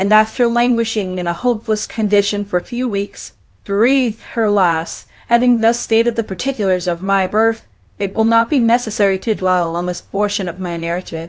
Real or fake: fake